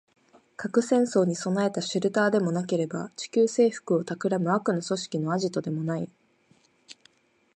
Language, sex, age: Japanese, female, 19-29